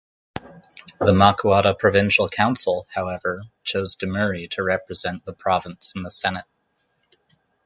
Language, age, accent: English, 30-39, United States English